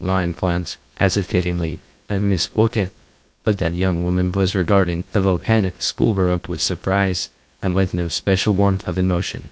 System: TTS, GlowTTS